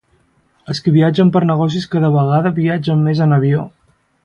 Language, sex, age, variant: Catalan, male, 19-29, Central